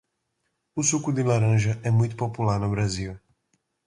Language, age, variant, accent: Portuguese, 19-29, Portuguese (Brasil), Nordestino